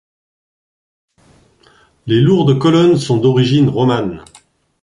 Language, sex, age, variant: French, male, 40-49, Français de métropole